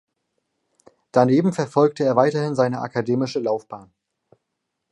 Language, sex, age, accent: German, male, 19-29, Deutschland Deutsch